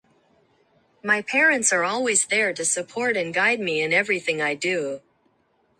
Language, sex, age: English, female, 19-29